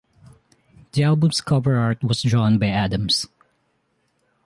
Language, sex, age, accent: English, male, 19-29, Filipino